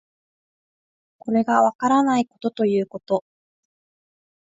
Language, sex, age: Japanese, female, under 19